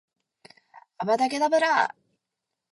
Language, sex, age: Japanese, female, 19-29